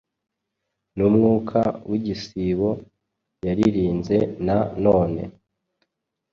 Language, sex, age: Kinyarwanda, male, 19-29